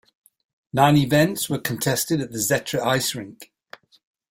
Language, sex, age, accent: English, male, 60-69, England English